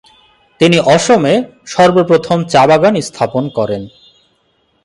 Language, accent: Bengali, Standard Bengali